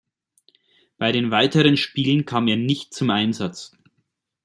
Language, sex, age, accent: German, male, 30-39, Deutschland Deutsch